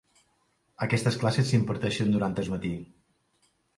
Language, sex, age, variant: Catalan, male, 50-59, Balear